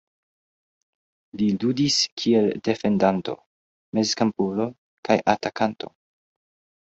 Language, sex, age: Esperanto, male, 19-29